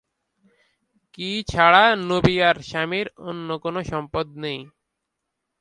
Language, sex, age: Bengali, male, 19-29